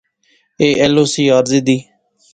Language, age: Pahari-Potwari, 19-29